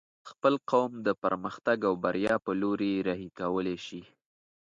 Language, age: Pashto, 19-29